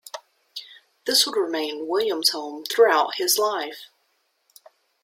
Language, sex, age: English, female, 40-49